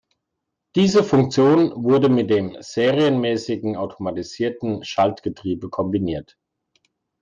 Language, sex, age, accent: German, male, 40-49, Deutschland Deutsch